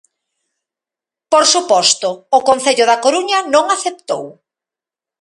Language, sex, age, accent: Galician, female, 40-49, Normativo (estándar)